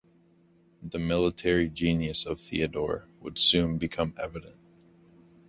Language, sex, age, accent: English, male, 19-29, United States English